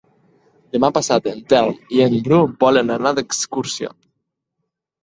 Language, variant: Catalan, Nord-Occidental